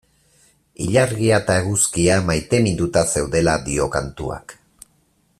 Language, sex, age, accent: Basque, male, 40-49, Mendebalekoa (Araba, Bizkaia, Gipuzkoako mendebaleko herri batzuk)